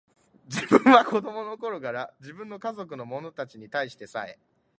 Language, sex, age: Japanese, male, 19-29